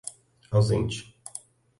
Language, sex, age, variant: Portuguese, male, 30-39, Portuguese (Brasil)